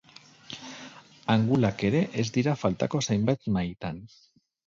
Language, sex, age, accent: Basque, male, 40-49, Mendebalekoa (Araba, Bizkaia, Gipuzkoako mendebaleko herri batzuk)